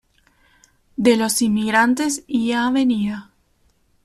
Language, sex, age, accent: Spanish, female, 19-29, Rioplatense: Argentina, Uruguay, este de Bolivia, Paraguay